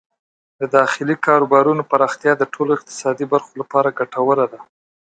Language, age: Pashto, 30-39